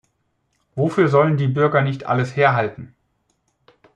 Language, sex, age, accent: German, male, 40-49, Deutschland Deutsch